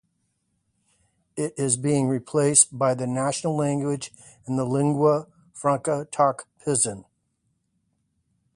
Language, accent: English, United States English